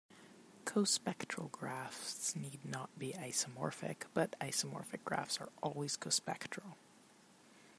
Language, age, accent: English, 19-29, United States English